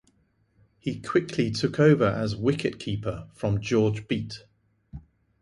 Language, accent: English, England English